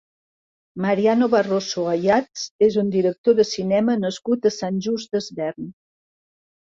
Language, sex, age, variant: Catalan, female, 50-59, Central